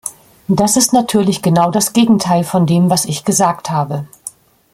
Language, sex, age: German, female, 50-59